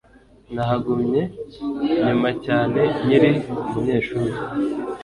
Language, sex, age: Kinyarwanda, male, 19-29